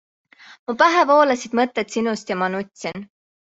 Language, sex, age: Estonian, female, 19-29